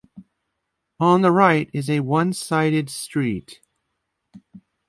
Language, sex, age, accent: English, male, 50-59, United States English